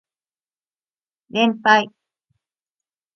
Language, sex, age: Japanese, female, 40-49